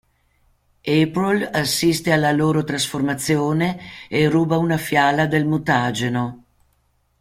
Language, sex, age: Italian, female, 60-69